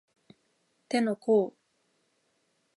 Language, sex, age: Japanese, female, 19-29